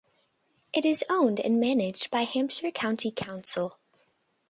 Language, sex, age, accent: English, female, under 19, United States English